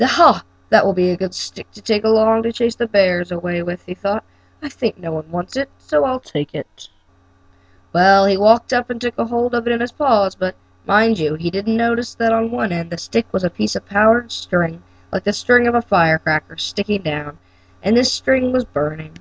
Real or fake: real